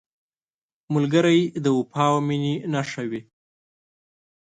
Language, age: Pashto, 19-29